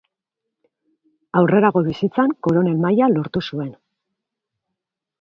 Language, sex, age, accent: Basque, female, 40-49, Mendebalekoa (Araba, Bizkaia, Gipuzkoako mendebaleko herri batzuk)